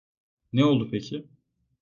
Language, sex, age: Turkish, male, 19-29